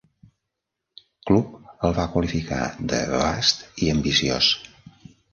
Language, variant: Catalan, Central